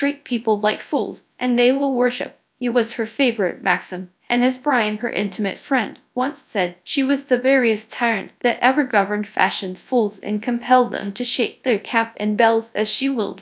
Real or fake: fake